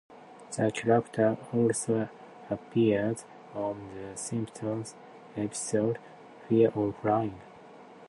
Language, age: English, 30-39